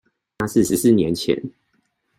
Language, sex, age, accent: Chinese, male, 30-39, 出生地：臺北市